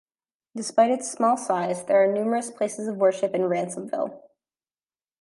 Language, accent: English, United States English